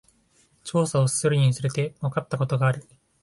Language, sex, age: Japanese, male, 19-29